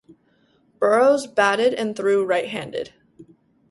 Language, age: English, 19-29